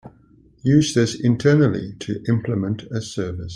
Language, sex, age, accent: English, male, 40-49, Southern African (South Africa, Zimbabwe, Namibia)